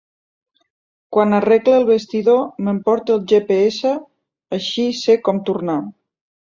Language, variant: Catalan, Central